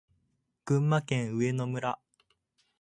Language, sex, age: Japanese, male, under 19